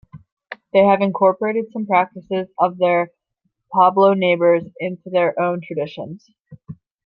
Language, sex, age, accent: English, female, 19-29, United States English